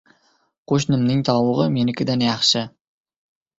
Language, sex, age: Uzbek, male, under 19